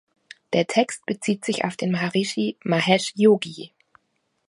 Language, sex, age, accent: German, female, 30-39, Deutschland Deutsch